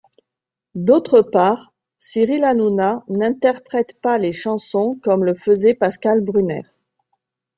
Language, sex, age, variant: French, female, 40-49, Français de métropole